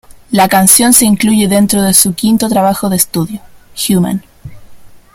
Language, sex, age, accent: Spanish, female, under 19, Chileno: Chile, Cuyo